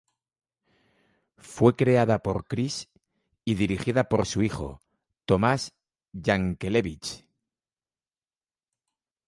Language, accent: Spanish, España: Centro-Sur peninsular (Madrid, Toledo, Castilla-La Mancha)